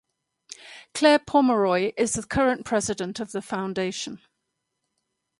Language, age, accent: English, 70-79, England English